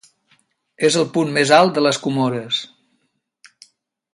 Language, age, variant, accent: Catalan, 60-69, Central, central